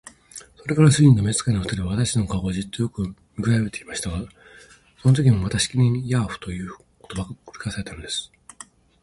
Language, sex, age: Japanese, male, 50-59